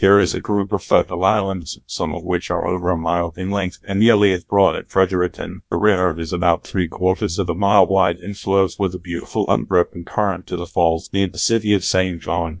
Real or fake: fake